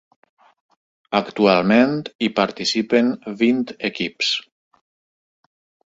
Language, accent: Catalan, valencià